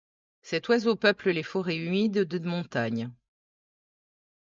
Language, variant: French, Français de métropole